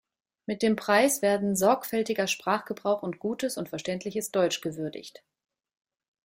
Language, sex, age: German, female, 30-39